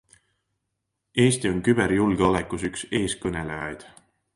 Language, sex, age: Estonian, male, 19-29